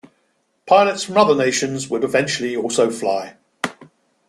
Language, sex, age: English, male, 60-69